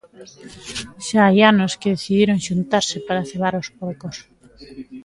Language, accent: Galician, Oriental (común en zona oriental)